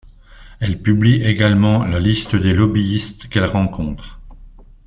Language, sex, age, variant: French, male, 60-69, Français de métropole